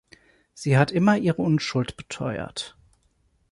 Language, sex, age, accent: German, male, 40-49, Deutschland Deutsch